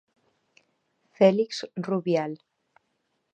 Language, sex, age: Galician, female, 30-39